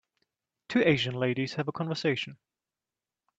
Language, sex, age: English, male, 30-39